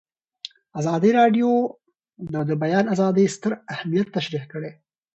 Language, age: Pashto, 19-29